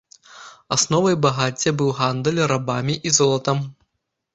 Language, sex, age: Belarusian, male, 30-39